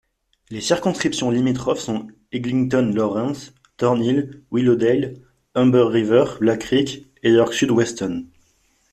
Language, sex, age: French, male, 19-29